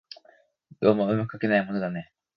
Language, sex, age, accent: Japanese, male, 19-29, 標準語; 東京